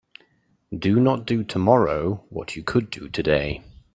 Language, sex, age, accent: English, male, 30-39, England English